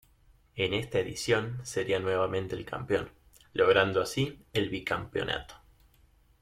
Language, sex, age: Spanish, male, 19-29